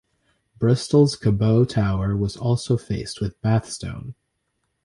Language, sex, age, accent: English, male, under 19, United States English